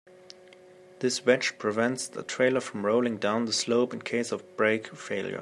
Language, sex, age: English, male, 19-29